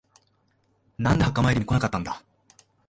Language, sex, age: Japanese, male, 19-29